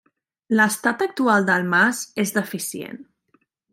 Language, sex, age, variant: Catalan, female, 30-39, Central